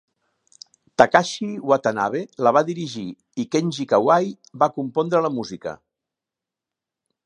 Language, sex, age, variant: Catalan, male, 60-69, Central